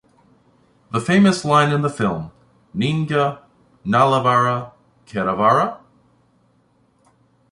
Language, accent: English, United States English